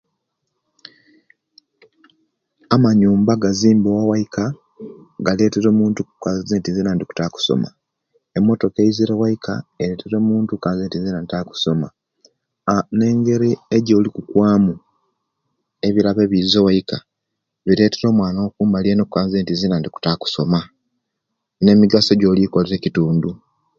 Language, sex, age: Kenyi, male, 40-49